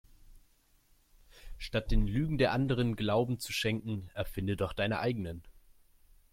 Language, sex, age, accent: German, male, 19-29, Deutschland Deutsch